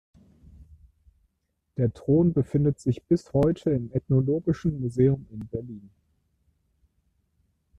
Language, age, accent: German, 30-39, Deutschland Deutsch